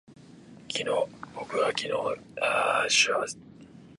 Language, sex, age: Japanese, male, 19-29